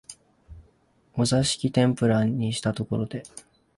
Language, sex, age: Japanese, male, 19-29